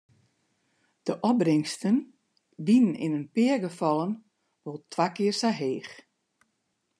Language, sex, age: Western Frisian, female, 60-69